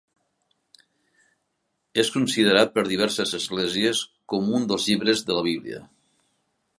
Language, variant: Catalan, Nord-Occidental